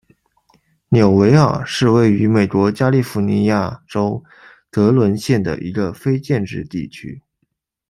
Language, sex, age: Chinese, male, 19-29